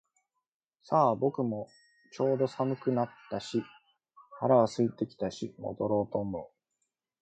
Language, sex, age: Japanese, male, 19-29